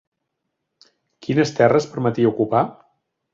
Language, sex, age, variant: Catalan, male, 40-49, Central